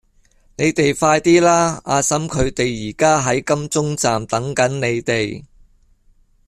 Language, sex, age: Cantonese, male, 50-59